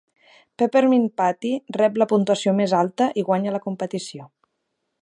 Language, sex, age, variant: Catalan, female, 30-39, Central